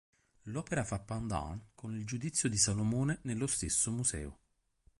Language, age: Italian, 30-39